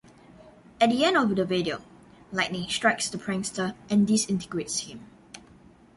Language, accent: English, Singaporean English